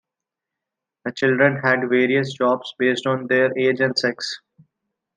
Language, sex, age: English, male, 19-29